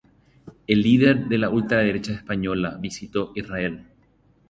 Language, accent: Spanish, Rioplatense: Argentina, Uruguay, este de Bolivia, Paraguay